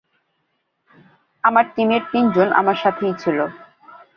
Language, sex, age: Bengali, female, 19-29